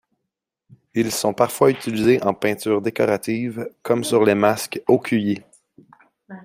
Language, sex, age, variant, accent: French, male, 30-39, Français d'Amérique du Nord, Français du Canada